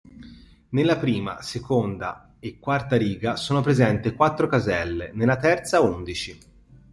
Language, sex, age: Italian, male, 30-39